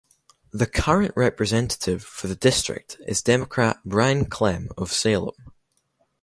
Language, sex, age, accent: English, male, under 19, Scottish English